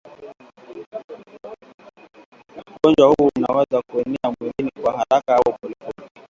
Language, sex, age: Swahili, male, 19-29